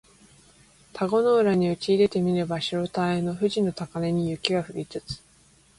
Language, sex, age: Japanese, female, 19-29